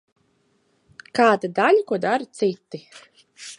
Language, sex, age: Latvian, female, 40-49